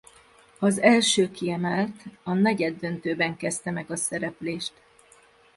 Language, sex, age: Hungarian, female, 50-59